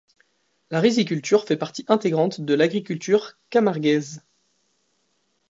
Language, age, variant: French, 19-29, Français de métropole